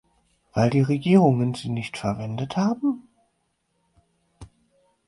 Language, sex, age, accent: German, male, 19-29, Deutschland Deutsch